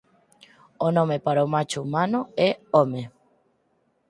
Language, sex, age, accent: Galician, female, 19-29, Normativo (estándar)